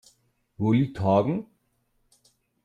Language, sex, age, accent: German, male, 50-59, Deutschland Deutsch